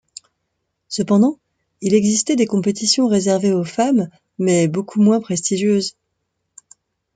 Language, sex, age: French, female, 40-49